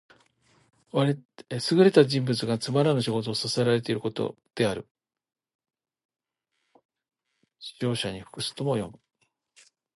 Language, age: Japanese, 60-69